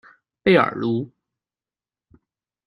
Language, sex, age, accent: Chinese, male, 19-29, 出生地：江苏省